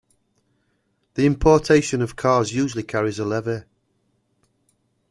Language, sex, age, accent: English, male, 40-49, England English